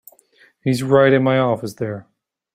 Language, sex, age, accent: English, male, 19-29, United States English